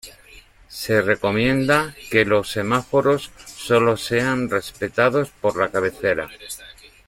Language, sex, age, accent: Spanish, male, 40-49, España: Norte peninsular (Asturias, Castilla y León, Cantabria, País Vasco, Navarra, Aragón, La Rioja, Guadalajara, Cuenca)